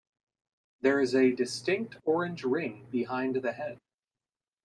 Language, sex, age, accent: English, male, 30-39, United States English